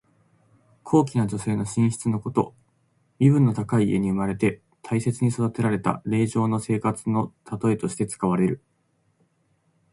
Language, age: Japanese, 19-29